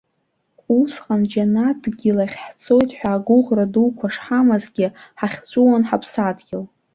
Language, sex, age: Abkhazian, female, under 19